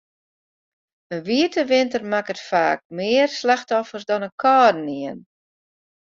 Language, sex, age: Western Frisian, female, 50-59